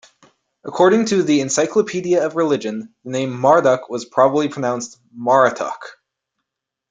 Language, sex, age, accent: English, male, 19-29, United States English